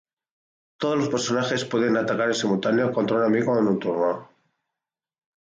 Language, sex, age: Spanish, male, 40-49